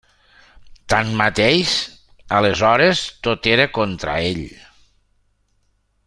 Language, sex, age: Catalan, male, 60-69